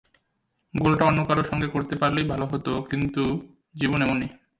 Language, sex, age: Bengali, male, 30-39